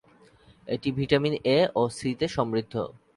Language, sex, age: Bengali, male, 19-29